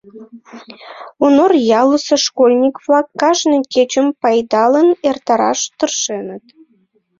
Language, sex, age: Mari, female, 19-29